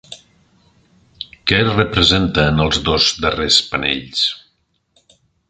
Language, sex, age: Catalan, male, 50-59